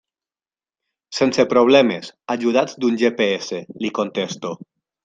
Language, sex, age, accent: Catalan, male, 19-29, valencià